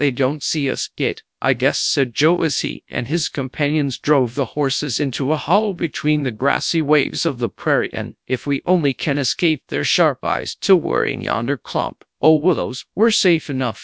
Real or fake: fake